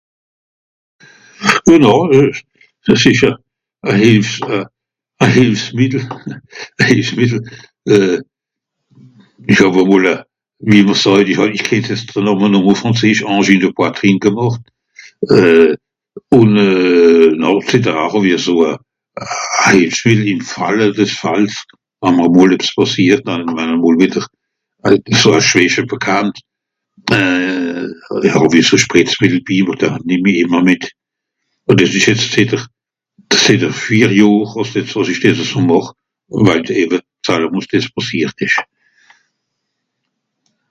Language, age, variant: Swiss German, 70-79, Nordniederàlemmànisch (Rishoffe, Zàwere, Bùsswìller, Hawenau, Brüemt, Stroossbùri, Molse, Dàmbàch, Schlettstàtt, Pfàlzbùri usw.)